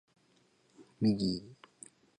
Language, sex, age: Japanese, male, under 19